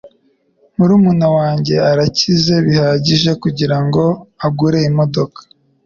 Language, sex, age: Kinyarwanda, male, under 19